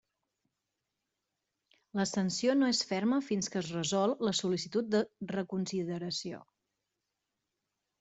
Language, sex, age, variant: Catalan, female, 30-39, Central